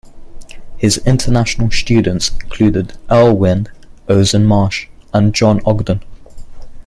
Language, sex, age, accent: English, male, under 19, England English